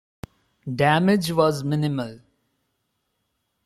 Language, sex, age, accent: English, male, 19-29, India and South Asia (India, Pakistan, Sri Lanka)